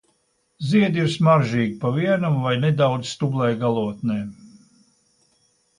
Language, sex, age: Latvian, male, 70-79